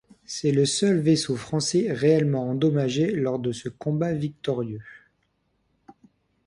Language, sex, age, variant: French, male, 50-59, Français de métropole